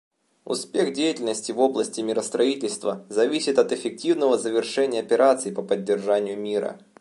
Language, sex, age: Russian, male, 19-29